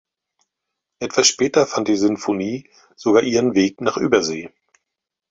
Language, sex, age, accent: German, male, 50-59, Deutschland Deutsch